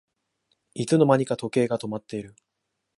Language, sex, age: Japanese, male, 19-29